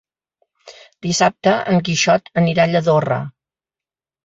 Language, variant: Catalan, Central